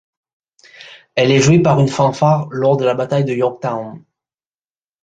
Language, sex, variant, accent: French, male, Français des départements et régions d'outre-mer, Français de La Réunion